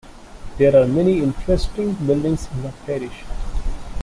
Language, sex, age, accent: English, male, 19-29, India and South Asia (India, Pakistan, Sri Lanka)